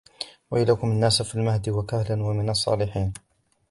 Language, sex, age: Arabic, male, 19-29